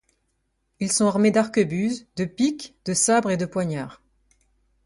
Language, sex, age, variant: French, female, 30-39, Français de métropole